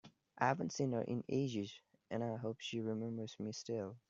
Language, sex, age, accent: English, male, under 19, India and South Asia (India, Pakistan, Sri Lanka)